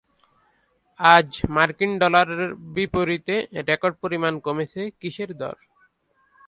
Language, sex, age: Bengali, male, 19-29